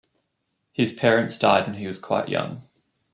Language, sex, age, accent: English, male, 19-29, Australian English